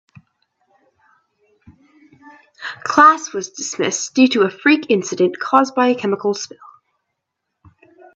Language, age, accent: English, under 19, England English